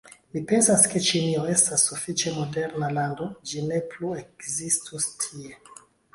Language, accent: Esperanto, Internacia